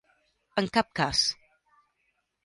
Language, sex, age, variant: Catalan, female, 40-49, Central